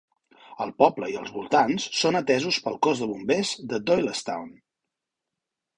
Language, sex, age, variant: Catalan, male, 40-49, Central